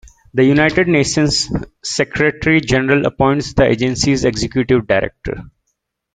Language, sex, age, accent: English, male, 19-29, United States English